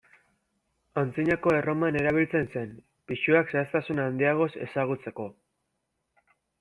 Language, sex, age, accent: Basque, male, under 19, Mendebalekoa (Araba, Bizkaia, Gipuzkoako mendebaleko herri batzuk)